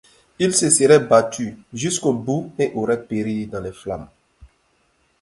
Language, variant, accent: French, Français d'Afrique subsaharienne et des îles africaines, Français de Côte d’Ivoire